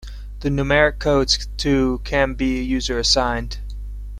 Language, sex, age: English, male, 19-29